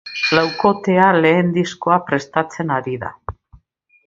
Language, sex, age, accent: Basque, female, 60-69, Mendebalekoa (Araba, Bizkaia, Gipuzkoako mendebaleko herri batzuk)